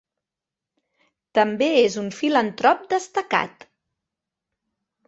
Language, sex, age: Catalan, female, 40-49